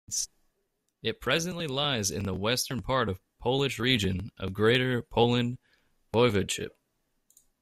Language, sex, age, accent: English, male, 19-29, United States English